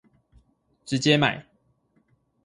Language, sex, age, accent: Chinese, male, 19-29, 出生地：臺北市